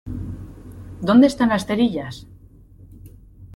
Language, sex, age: Spanish, female, 30-39